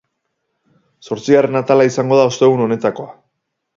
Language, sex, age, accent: Basque, male, 30-39, Erdialdekoa edo Nafarra (Gipuzkoa, Nafarroa)